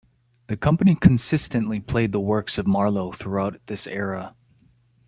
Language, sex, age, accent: English, male, 19-29, United States English